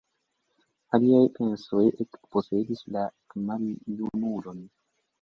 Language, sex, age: Esperanto, male, 19-29